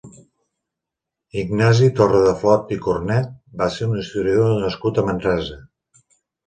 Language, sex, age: Catalan, male, 40-49